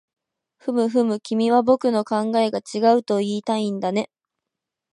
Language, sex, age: Japanese, female, 19-29